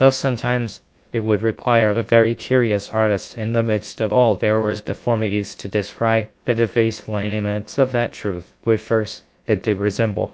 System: TTS, GlowTTS